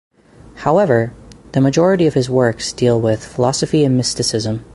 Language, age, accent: English, 19-29, Canadian English